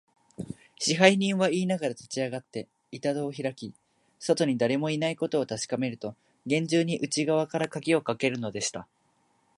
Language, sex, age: Japanese, male, 19-29